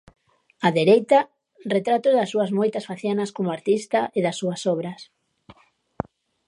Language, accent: Galician, Oriental (común en zona oriental)